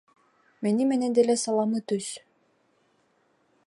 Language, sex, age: Kyrgyz, female, 19-29